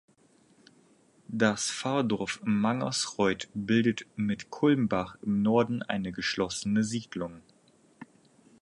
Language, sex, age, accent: German, male, 19-29, Deutschland Deutsch